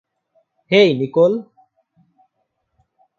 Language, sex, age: Bengali, male, 19-29